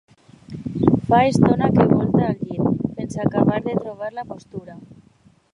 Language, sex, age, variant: Catalan, female, under 19, Alacantí